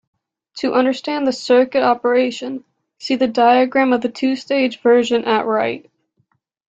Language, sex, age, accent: English, female, under 19, United States English